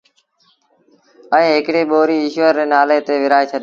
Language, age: Sindhi Bhil, under 19